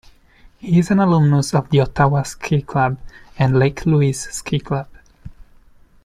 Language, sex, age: English, male, 30-39